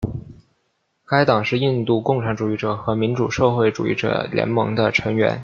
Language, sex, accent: Chinese, male, 出生地：湖北省